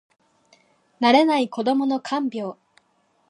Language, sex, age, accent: Japanese, female, 19-29, 標準語